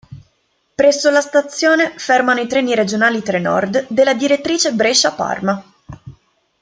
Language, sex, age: Italian, female, 19-29